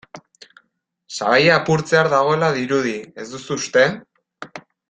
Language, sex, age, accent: Basque, male, under 19, Erdialdekoa edo Nafarra (Gipuzkoa, Nafarroa)